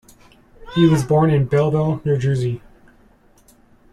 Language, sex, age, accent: English, male, 30-39, Canadian English